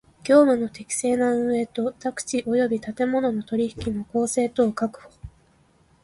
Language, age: Japanese, 19-29